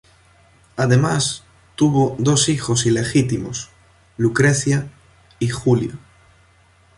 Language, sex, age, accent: Spanish, male, 19-29, España: Norte peninsular (Asturias, Castilla y León, Cantabria, País Vasco, Navarra, Aragón, La Rioja, Guadalajara, Cuenca)